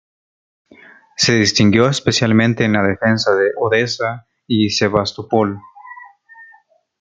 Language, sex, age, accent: Spanish, male, 19-29, América central